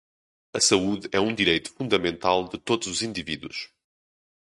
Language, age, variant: Portuguese, 19-29, Portuguese (Portugal)